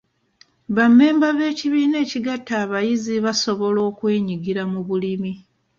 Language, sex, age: Ganda, female, 30-39